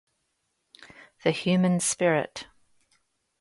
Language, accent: English, Australian English